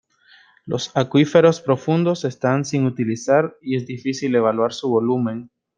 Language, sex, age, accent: Spanish, male, 19-29, América central